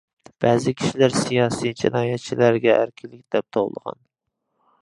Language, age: Uyghur, 19-29